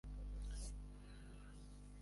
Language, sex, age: Swahili, male, 30-39